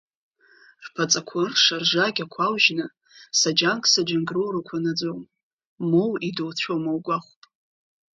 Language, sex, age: Abkhazian, female, 30-39